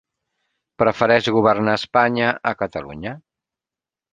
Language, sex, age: Catalan, male, 50-59